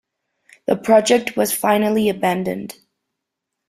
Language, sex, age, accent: English, female, 19-29, United States English